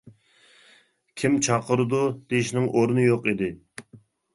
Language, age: Uyghur, 40-49